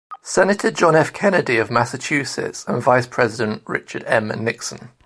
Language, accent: English, England English